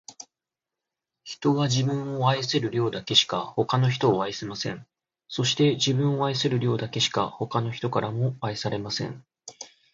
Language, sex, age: Japanese, male, 19-29